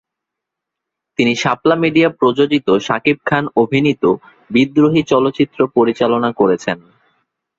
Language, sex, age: Bengali, male, 19-29